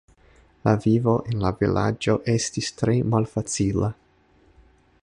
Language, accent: Esperanto, Internacia